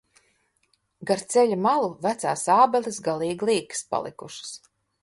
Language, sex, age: Latvian, female, 50-59